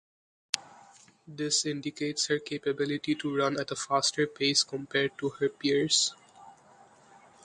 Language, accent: English, India and South Asia (India, Pakistan, Sri Lanka)